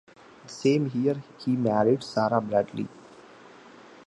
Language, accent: English, India and South Asia (India, Pakistan, Sri Lanka)